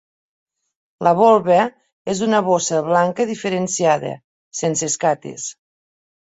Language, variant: Catalan, Nord-Occidental